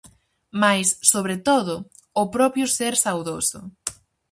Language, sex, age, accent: Galician, female, under 19, Central (gheada)